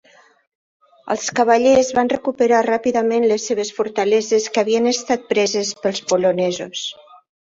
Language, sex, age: Catalan, female, 50-59